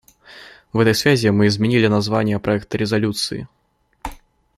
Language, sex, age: Russian, male, 19-29